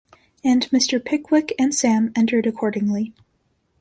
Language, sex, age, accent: English, female, under 19, United States English